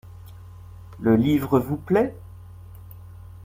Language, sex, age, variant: French, male, 40-49, Français de métropole